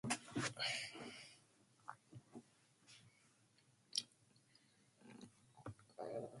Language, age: English, 19-29